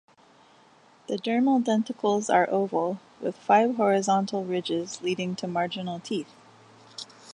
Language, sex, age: English, female, 40-49